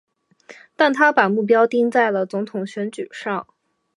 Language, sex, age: Chinese, female, 19-29